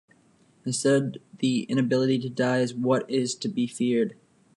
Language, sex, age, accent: English, male, 19-29, United States English